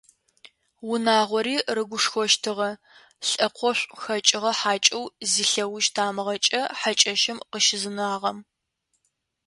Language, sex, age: Adyghe, female, 19-29